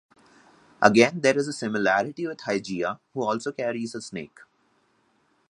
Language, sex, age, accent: English, male, 19-29, India and South Asia (India, Pakistan, Sri Lanka)